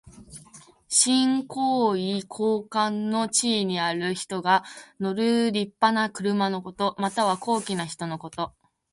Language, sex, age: Japanese, female, 19-29